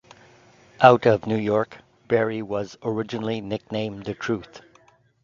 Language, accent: English, Canadian English